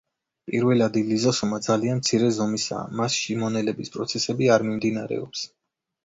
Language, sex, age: Georgian, male, 30-39